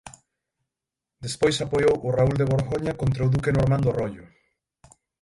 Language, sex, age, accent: Galician, male, 19-29, Atlántico (seseo e gheada); Normativo (estándar)